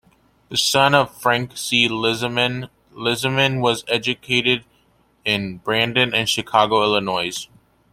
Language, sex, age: English, male, under 19